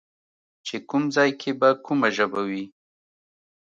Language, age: Pashto, 30-39